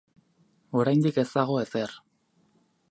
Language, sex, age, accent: Basque, male, 19-29, Erdialdekoa edo Nafarra (Gipuzkoa, Nafarroa)